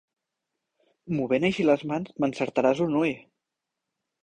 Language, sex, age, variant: Catalan, male, 19-29, Central